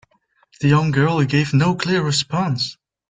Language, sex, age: English, male, under 19